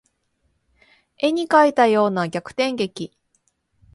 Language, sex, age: Japanese, female, 30-39